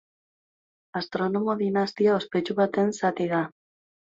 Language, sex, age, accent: Basque, female, 19-29, Mendebalekoa (Araba, Bizkaia, Gipuzkoako mendebaleko herri batzuk)